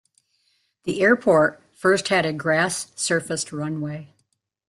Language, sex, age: English, female, 70-79